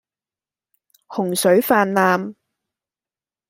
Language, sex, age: Cantonese, female, 19-29